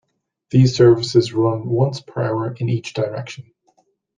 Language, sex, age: English, male, 30-39